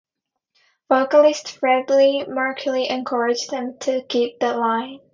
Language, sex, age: English, female, 19-29